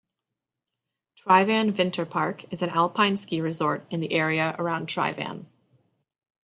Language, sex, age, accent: English, female, 19-29, United States English